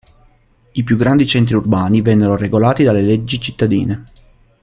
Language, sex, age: Italian, male, 19-29